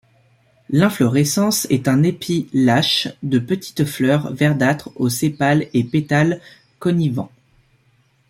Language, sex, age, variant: French, male, 19-29, Français de métropole